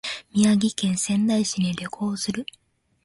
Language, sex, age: Japanese, female, 19-29